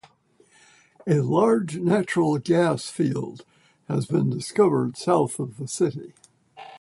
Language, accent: English, United States English